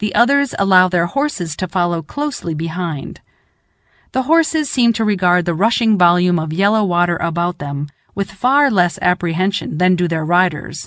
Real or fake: real